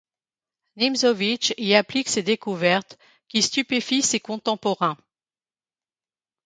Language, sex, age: French, female, 50-59